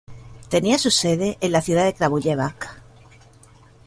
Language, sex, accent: Spanish, female, España: Sur peninsular (Andalucia, Extremadura, Murcia)